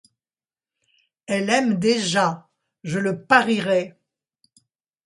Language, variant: French, Français de métropole